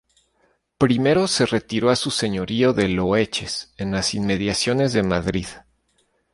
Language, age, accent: Spanish, 30-39, México